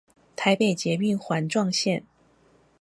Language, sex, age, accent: Chinese, female, 40-49, 出生地：臺北市